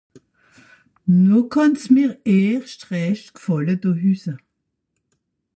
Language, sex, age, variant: Swiss German, female, 60-69, Nordniederàlemmànisch (Rishoffe, Zàwere, Bùsswìller, Hawenau, Brüemt, Stroossbùri, Molse, Dàmbàch, Schlettstàtt, Pfàlzbùri usw.)